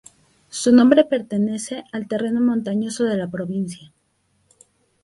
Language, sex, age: Spanish, female, 30-39